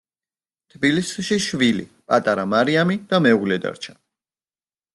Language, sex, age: Georgian, male, 19-29